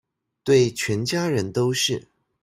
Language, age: Chinese, 30-39